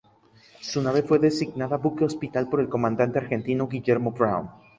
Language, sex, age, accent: Spanish, male, 19-29, México